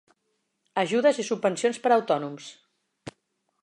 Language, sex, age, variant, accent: Catalan, female, 40-49, Central, central; Oriental